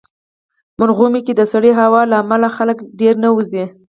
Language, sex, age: Pashto, female, 19-29